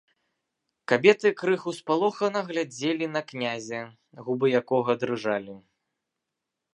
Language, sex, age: Belarusian, male, 19-29